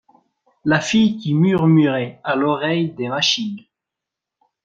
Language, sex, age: French, male, 19-29